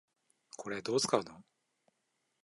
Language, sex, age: Japanese, male, 19-29